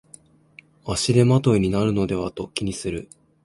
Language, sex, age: Japanese, female, 19-29